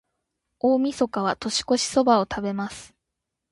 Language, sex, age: Japanese, female, 19-29